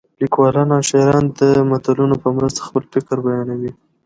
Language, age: Pashto, 19-29